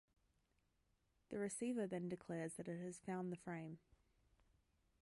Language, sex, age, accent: English, female, 19-29, Australian English